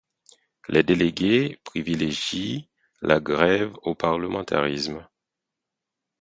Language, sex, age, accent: French, male, 30-39, Français d’Haïti